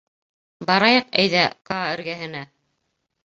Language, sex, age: Bashkir, female, 40-49